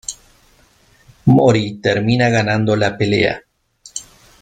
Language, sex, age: Spanish, male, 50-59